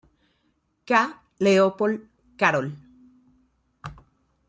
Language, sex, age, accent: Spanish, female, 40-49, México